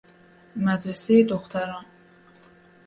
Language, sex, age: Persian, female, 19-29